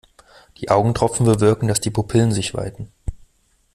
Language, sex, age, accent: German, male, 30-39, Deutschland Deutsch